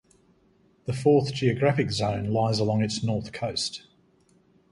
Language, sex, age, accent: English, male, 50-59, Australian English